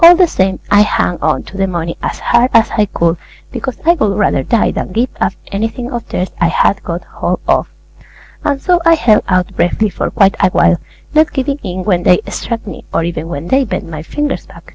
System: none